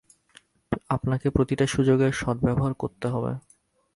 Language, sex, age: Bengali, male, 19-29